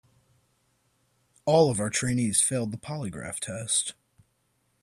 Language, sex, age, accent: English, male, 19-29, United States English